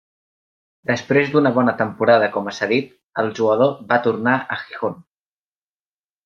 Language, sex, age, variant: Catalan, male, under 19, Central